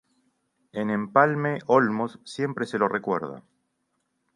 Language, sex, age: Spanish, male, 40-49